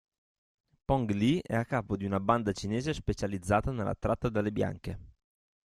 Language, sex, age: Italian, male, 30-39